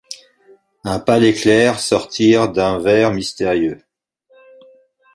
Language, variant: French, Français de métropole